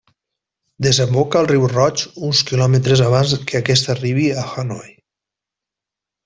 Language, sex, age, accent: Catalan, male, 30-39, valencià